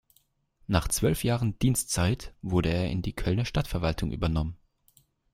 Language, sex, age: German, male, under 19